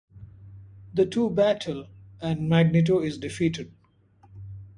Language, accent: English, India and South Asia (India, Pakistan, Sri Lanka)